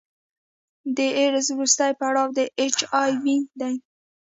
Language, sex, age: Pashto, female, 19-29